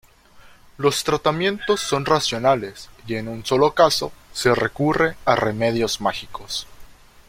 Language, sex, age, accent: Spanish, male, 19-29, México